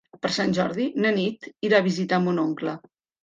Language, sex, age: Catalan, female, 50-59